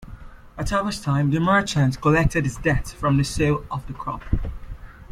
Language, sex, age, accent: English, male, 19-29, England English